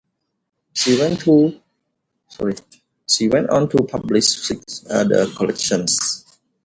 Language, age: English, 30-39